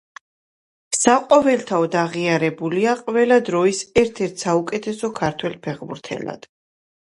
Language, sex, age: Georgian, female, 30-39